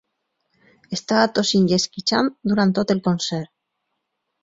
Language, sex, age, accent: Catalan, female, 40-49, valencià